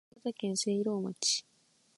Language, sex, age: Japanese, female, 19-29